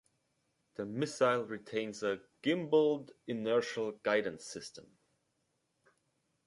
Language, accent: English, United States English